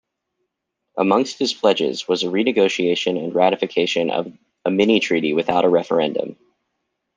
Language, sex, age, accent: English, male, 19-29, United States English